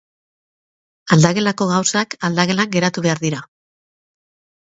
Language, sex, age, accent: Basque, female, 40-49, Mendebalekoa (Araba, Bizkaia, Gipuzkoako mendebaleko herri batzuk)